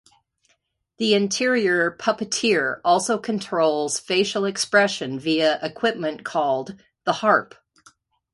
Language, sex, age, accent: English, female, 50-59, United States English